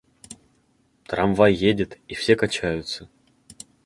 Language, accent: Russian, Русский